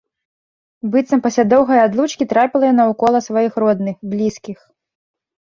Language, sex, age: Belarusian, female, 19-29